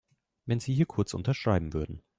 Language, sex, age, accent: German, male, 19-29, Deutschland Deutsch